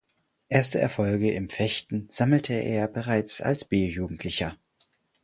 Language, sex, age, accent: German, male, 19-29, Deutschland Deutsch